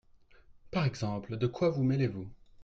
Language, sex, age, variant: French, male, 30-39, Français de métropole